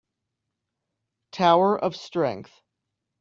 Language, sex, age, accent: English, male, 19-29, United States English